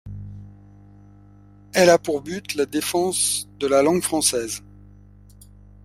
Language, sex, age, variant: French, male, 60-69, Français de métropole